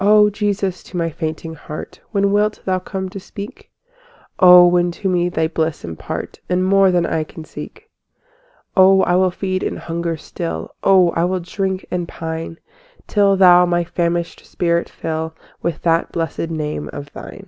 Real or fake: real